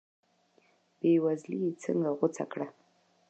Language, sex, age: Pashto, female, 19-29